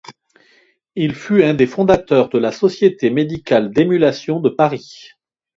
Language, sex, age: French, male, 50-59